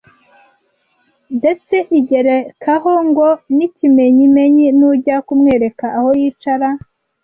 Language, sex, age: Kinyarwanda, female, 30-39